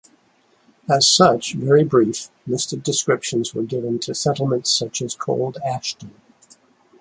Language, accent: English, United States English